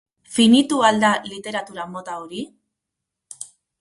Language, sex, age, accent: Basque, female, 40-49, Mendebalekoa (Araba, Bizkaia, Gipuzkoako mendebaleko herri batzuk)